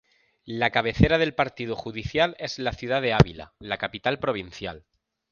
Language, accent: Spanish, España: Sur peninsular (Andalucia, Extremadura, Murcia)